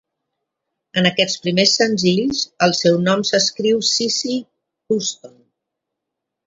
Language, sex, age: Catalan, female, 60-69